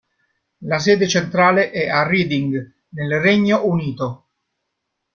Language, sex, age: Italian, male, 40-49